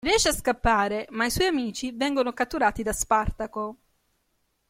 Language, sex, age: Italian, female, 40-49